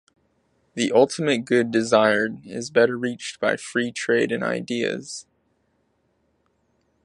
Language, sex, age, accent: English, male, 19-29, United States English